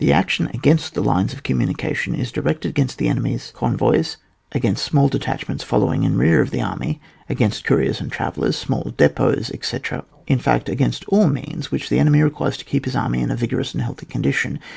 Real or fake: real